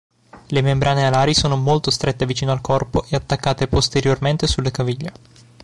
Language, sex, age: Italian, male, 19-29